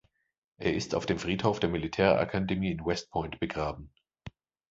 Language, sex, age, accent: German, male, 30-39, Deutschland Deutsch